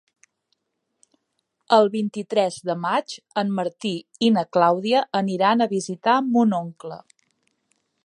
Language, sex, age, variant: Catalan, female, 40-49, Central